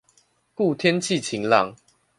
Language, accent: Chinese, 出生地：臺北市